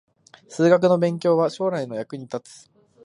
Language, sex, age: Japanese, male, 19-29